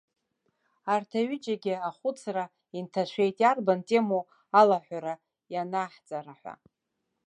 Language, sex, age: Abkhazian, female, 40-49